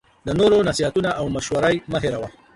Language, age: Pashto, 40-49